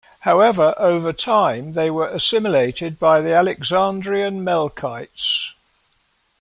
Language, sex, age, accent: English, male, 70-79, England English